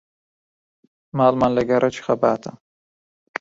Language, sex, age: Central Kurdish, male, 30-39